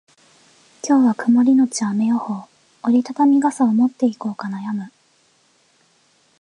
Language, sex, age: Japanese, female, 19-29